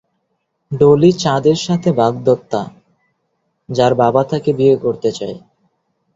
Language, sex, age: Bengali, male, 19-29